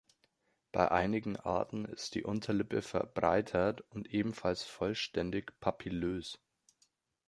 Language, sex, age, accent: German, male, 19-29, Deutschland Deutsch